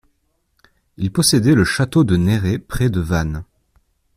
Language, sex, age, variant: French, male, 19-29, Français de métropole